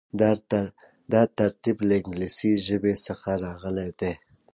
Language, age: Pashto, 30-39